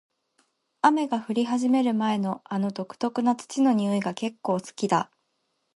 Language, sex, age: Japanese, female, 19-29